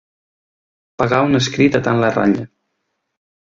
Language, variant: Catalan, Septentrional